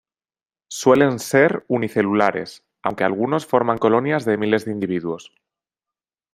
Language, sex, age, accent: Spanish, male, 30-39, España: Centro-Sur peninsular (Madrid, Toledo, Castilla-La Mancha)